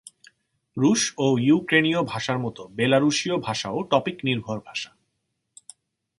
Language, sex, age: Bengali, male, 30-39